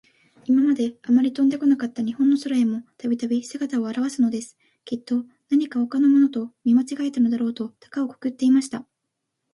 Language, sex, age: Japanese, female, under 19